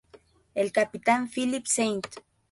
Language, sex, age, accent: Spanish, female, 19-29, México